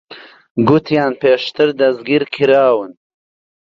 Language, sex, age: Central Kurdish, male, 30-39